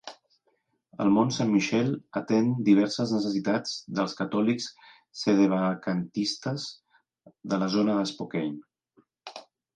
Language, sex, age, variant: Catalan, male, 40-49, Central